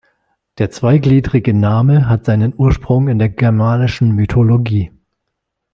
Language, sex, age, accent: German, male, 40-49, Deutschland Deutsch